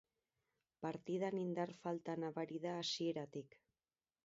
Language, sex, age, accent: Basque, female, 30-39, Erdialdekoa edo Nafarra (Gipuzkoa, Nafarroa)